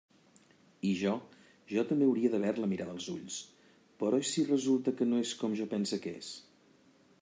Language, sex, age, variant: Catalan, male, 40-49, Central